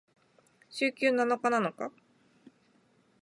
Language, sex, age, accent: Japanese, female, 30-39, 日本人